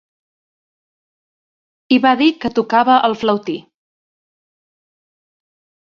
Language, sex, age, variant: Catalan, female, 40-49, Central